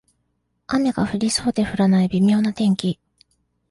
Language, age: Japanese, 19-29